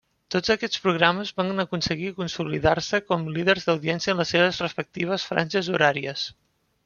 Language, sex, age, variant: Catalan, male, 19-29, Central